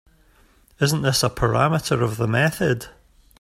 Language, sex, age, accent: English, male, 40-49, Scottish English